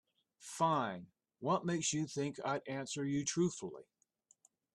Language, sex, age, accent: English, male, 50-59, United States English